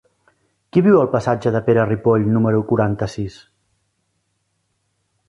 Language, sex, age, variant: Catalan, male, 40-49, Central